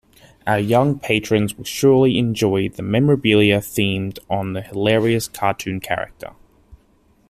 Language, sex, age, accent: English, male, 19-29, Australian English